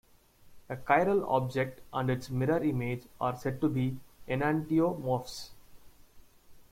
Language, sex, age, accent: English, male, 19-29, India and South Asia (India, Pakistan, Sri Lanka)